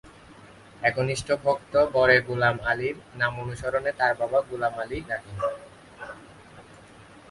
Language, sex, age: Bengali, male, 19-29